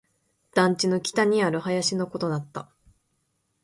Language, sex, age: Japanese, female, 19-29